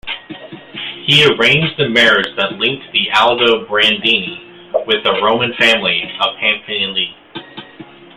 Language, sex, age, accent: English, male, 19-29, United States English